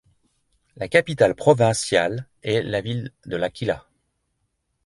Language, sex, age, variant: French, male, 50-59, Français de métropole